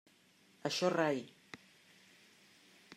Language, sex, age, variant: Catalan, female, 50-59, Central